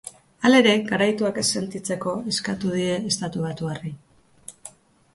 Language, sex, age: Basque, female, 50-59